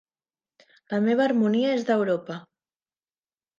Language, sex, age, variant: Catalan, female, 30-39, Central